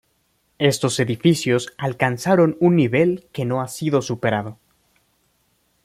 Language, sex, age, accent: Spanish, male, 19-29, México